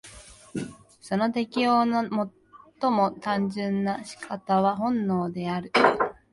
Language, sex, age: Japanese, female, 19-29